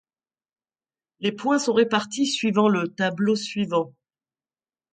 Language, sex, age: French, female, 60-69